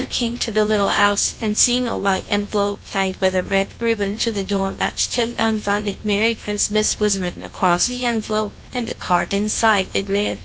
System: TTS, GlowTTS